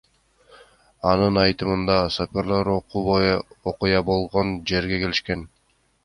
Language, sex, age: Kyrgyz, male, 19-29